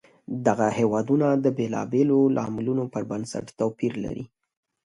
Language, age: Pashto, 19-29